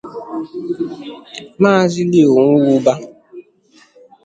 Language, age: Igbo, under 19